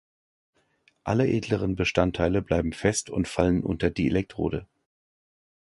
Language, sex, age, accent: German, male, 50-59, Deutschland Deutsch